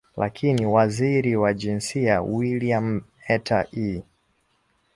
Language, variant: Swahili, Kiswahili cha Bara ya Tanzania